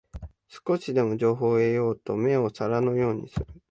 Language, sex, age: Japanese, male, 19-29